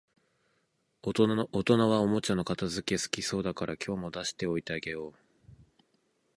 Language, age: Japanese, 19-29